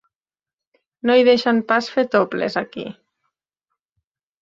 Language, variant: Catalan, Central